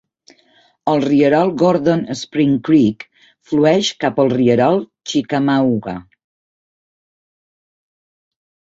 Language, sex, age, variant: Catalan, female, 60-69, Central